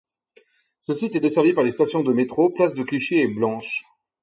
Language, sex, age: French, male, 30-39